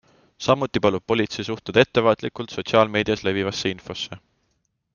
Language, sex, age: Estonian, male, 19-29